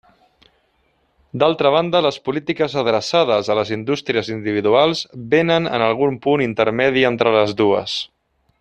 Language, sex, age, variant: Catalan, male, 30-39, Central